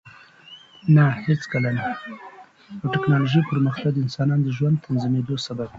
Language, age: Pashto, 19-29